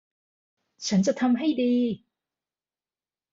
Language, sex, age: Thai, female, 30-39